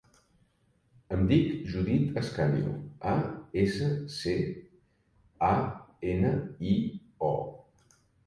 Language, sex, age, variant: Catalan, male, 50-59, Septentrional